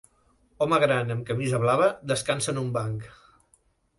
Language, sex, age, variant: Catalan, male, 50-59, Central